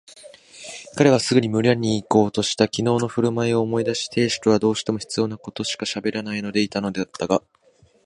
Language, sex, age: Japanese, male, 19-29